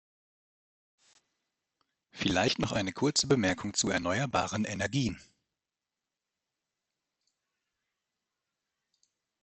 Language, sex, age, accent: German, male, 30-39, Deutschland Deutsch